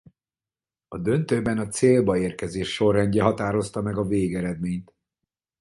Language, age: Hungarian, 40-49